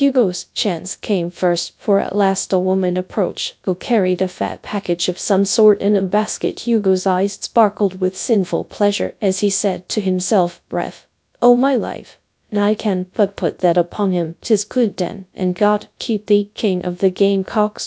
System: TTS, GradTTS